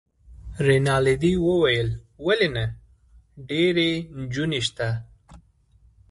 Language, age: Pashto, 19-29